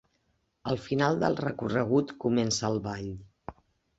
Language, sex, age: Catalan, female, 60-69